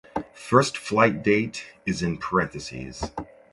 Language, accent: English, United States English